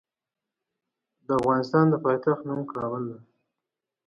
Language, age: Pashto, 19-29